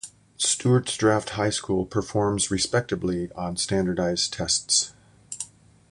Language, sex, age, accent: English, male, 60-69, United States English